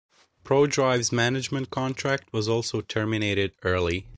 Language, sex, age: English, male, 19-29